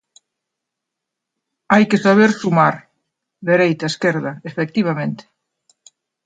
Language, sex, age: Galician, female, 60-69